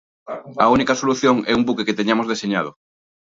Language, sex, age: Galician, male, 30-39